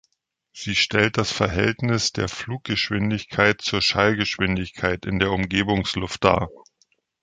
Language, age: German, 40-49